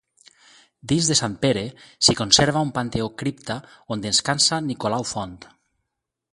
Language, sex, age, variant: Catalan, male, 40-49, Valencià meridional